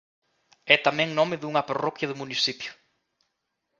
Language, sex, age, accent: Galician, male, 19-29, Atlántico (seseo e gheada)